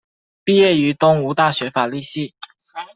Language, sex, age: Chinese, male, 19-29